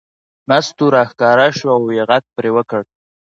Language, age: Pashto, 19-29